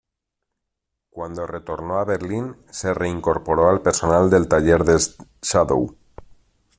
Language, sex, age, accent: Spanish, male, 40-49, España: Centro-Sur peninsular (Madrid, Toledo, Castilla-La Mancha)